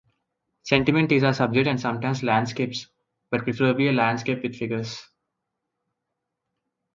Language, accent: English, India and South Asia (India, Pakistan, Sri Lanka)